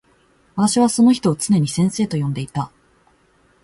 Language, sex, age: Japanese, female, 19-29